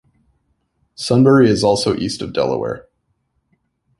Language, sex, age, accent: English, male, 30-39, Canadian English